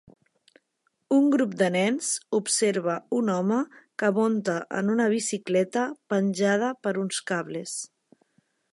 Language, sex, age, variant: Catalan, female, 30-39, Central